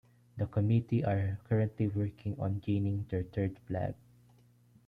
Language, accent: English, Filipino